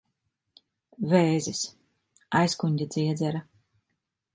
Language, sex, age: Latvian, female, 50-59